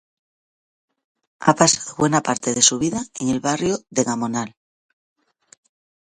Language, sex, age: Spanish, female, 40-49